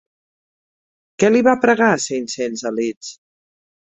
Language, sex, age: Catalan, female, 50-59